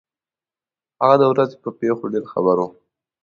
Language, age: Pashto, 19-29